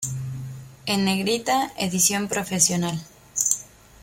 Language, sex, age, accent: Spanish, female, 19-29, México